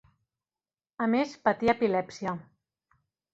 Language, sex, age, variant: Catalan, female, 50-59, Central